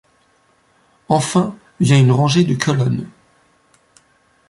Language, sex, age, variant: French, male, 40-49, Français de métropole